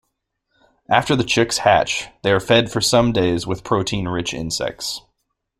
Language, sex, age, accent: English, male, 19-29, United States English